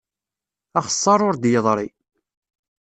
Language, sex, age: Kabyle, male, 30-39